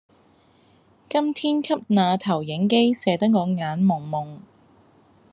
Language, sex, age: Cantonese, female, 30-39